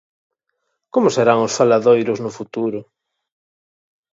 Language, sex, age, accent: Galician, male, 40-49, Atlántico (seseo e gheada)